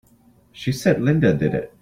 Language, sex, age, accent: English, male, 19-29, Canadian English